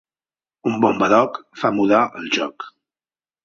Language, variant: Catalan, Central